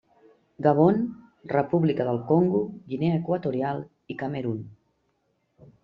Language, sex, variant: Catalan, female, Central